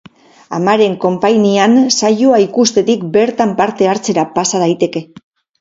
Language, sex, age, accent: Basque, female, 40-49, Mendebalekoa (Araba, Bizkaia, Gipuzkoako mendebaleko herri batzuk)